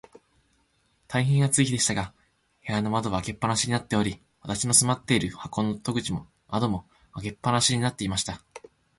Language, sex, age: Japanese, male, 19-29